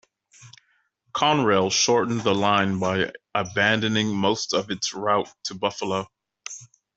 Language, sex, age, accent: English, male, 30-39, United States English